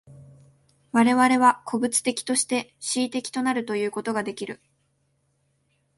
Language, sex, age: Japanese, female, 19-29